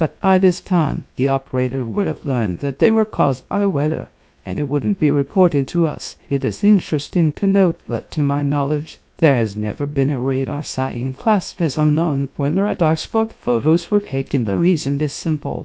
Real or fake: fake